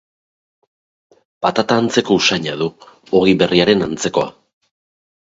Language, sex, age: Basque, male, 30-39